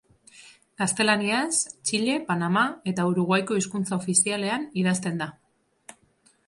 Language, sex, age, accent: Basque, female, 30-39, Mendebalekoa (Araba, Bizkaia, Gipuzkoako mendebaleko herri batzuk)